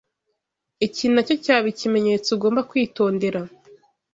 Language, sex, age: Kinyarwanda, female, 30-39